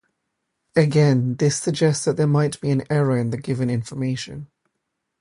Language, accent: English, England English; London English